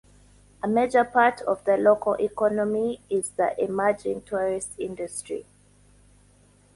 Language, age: English, 19-29